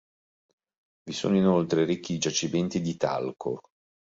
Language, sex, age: Italian, male, 40-49